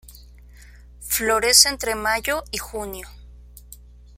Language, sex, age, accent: Spanish, female, 30-39, México